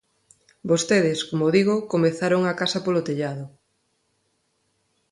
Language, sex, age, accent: Galician, female, 40-49, Neofalante